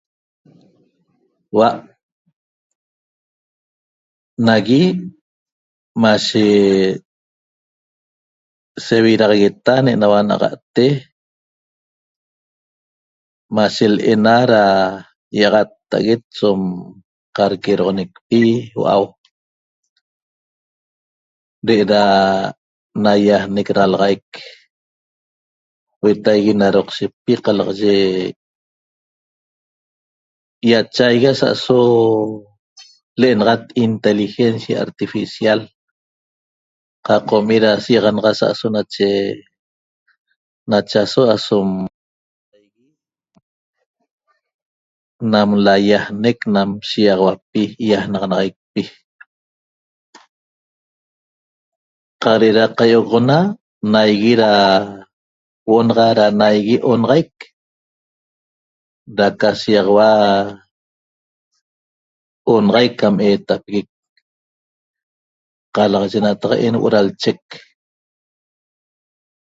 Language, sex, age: Toba, male, 60-69